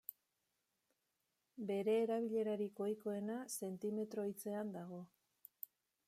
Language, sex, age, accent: Basque, female, 50-59, Mendebalekoa (Araba, Bizkaia, Gipuzkoako mendebaleko herri batzuk)